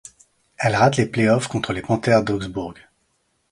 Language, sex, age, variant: French, male, 30-39, Français de métropole